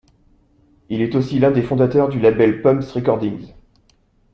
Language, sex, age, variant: French, male, 30-39, Français de métropole